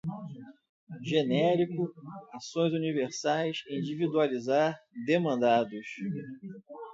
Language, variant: Portuguese, Portuguese (Brasil)